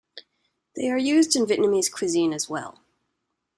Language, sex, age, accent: English, female, 19-29, Canadian English